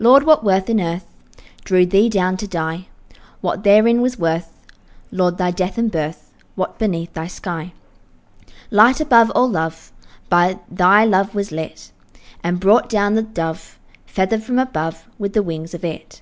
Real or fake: real